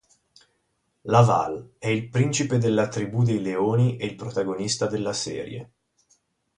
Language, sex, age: Italian, male, 30-39